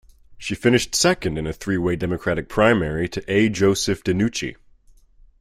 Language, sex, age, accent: English, male, 19-29, United States English